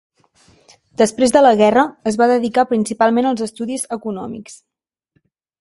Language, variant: Catalan, Central